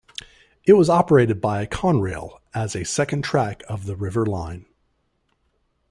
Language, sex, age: English, male, 40-49